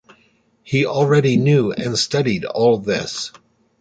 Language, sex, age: English, male, 60-69